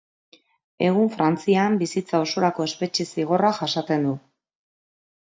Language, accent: Basque, Mendebalekoa (Araba, Bizkaia, Gipuzkoako mendebaleko herri batzuk)